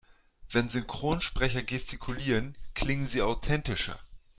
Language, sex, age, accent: German, male, 40-49, Deutschland Deutsch